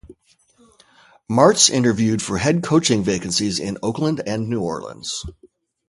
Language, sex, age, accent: English, male, 50-59, United States English